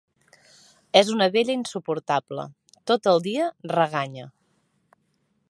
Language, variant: Catalan, Central